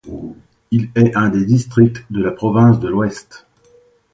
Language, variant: French, Français de métropole